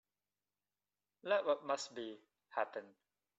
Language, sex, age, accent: English, male, 19-29, Singaporean English